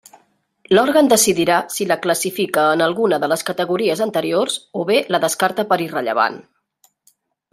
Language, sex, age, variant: Catalan, female, 40-49, Central